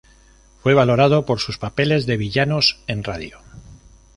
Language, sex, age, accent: Spanish, male, 50-59, España: Norte peninsular (Asturias, Castilla y León, Cantabria, País Vasco, Navarra, Aragón, La Rioja, Guadalajara, Cuenca)